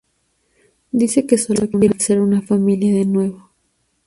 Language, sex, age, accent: Spanish, female, 19-29, México